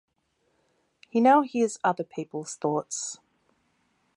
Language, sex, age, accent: English, female, 40-49, Australian English